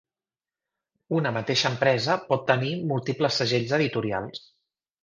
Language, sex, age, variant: Catalan, male, 40-49, Central